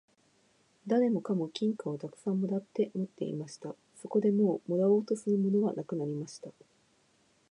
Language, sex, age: Japanese, female, 19-29